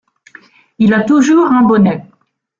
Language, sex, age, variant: French, female, 60-69, Français de métropole